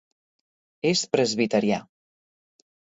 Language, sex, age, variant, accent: Catalan, male, 19-29, Central, central